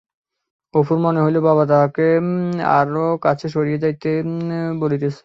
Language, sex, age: Bengali, male, 19-29